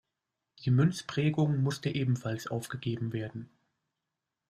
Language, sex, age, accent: German, male, 19-29, Deutschland Deutsch